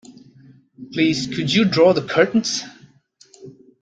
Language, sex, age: English, male, 40-49